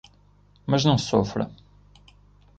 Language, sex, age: Portuguese, male, 19-29